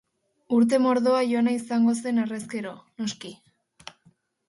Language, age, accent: Basque, under 19, Mendebalekoa (Araba, Bizkaia, Gipuzkoako mendebaleko herri batzuk)